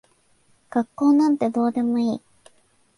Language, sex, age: Japanese, female, 19-29